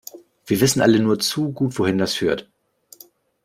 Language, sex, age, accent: German, male, 30-39, Deutschland Deutsch